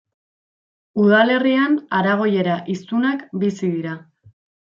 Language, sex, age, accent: Basque, female, 19-29, Mendebalekoa (Araba, Bizkaia, Gipuzkoako mendebaleko herri batzuk)